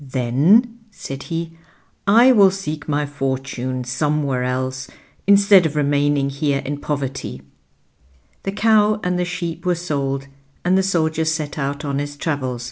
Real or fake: real